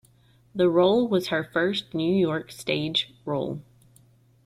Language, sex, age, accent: English, female, 30-39, United States English